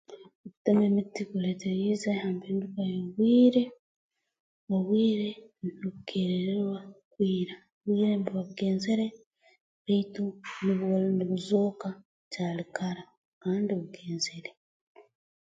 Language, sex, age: Tooro, female, 19-29